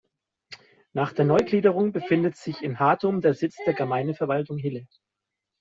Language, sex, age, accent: German, male, 30-39, Deutschland Deutsch